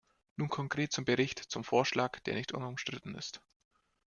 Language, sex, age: German, male, 19-29